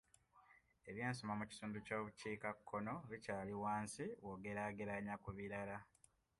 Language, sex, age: Ganda, male, 19-29